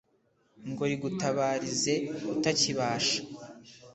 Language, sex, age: Kinyarwanda, male, under 19